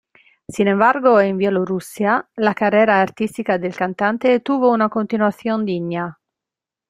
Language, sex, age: Spanish, female, 40-49